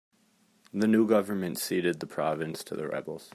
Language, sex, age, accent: English, male, 19-29, United States English